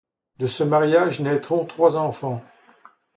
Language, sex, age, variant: French, male, 70-79, Français de métropole